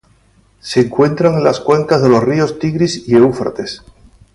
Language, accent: Spanish, España: Sur peninsular (Andalucia, Extremadura, Murcia)